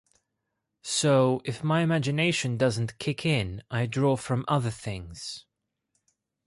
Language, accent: English, England English